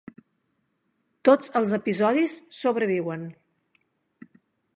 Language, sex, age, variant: Catalan, female, 50-59, Central